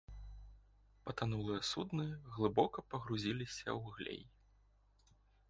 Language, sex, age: Belarusian, male, 19-29